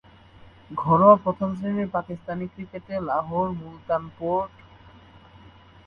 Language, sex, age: Bengali, male, 19-29